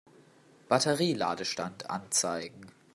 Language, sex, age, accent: German, male, under 19, Deutschland Deutsch